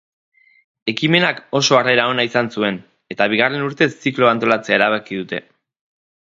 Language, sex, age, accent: Basque, male, 30-39, Erdialdekoa edo Nafarra (Gipuzkoa, Nafarroa)